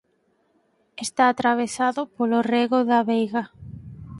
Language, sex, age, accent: Galician, female, 19-29, Normativo (estándar)